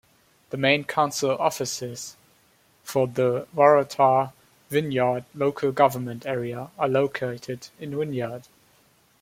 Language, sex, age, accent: English, male, 19-29, England English